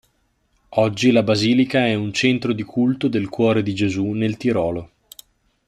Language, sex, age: Italian, male, 19-29